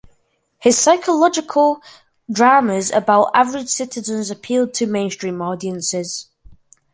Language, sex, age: English, male, 40-49